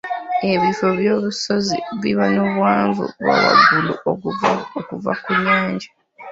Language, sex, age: Ganda, female, 30-39